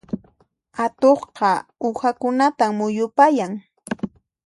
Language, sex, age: Puno Quechua, female, 30-39